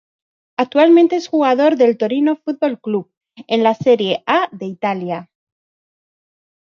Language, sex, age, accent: Spanish, female, 40-49, España: Centro-Sur peninsular (Madrid, Toledo, Castilla-La Mancha)